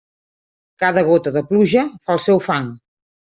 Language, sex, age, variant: Catalan, female, 50-59, Central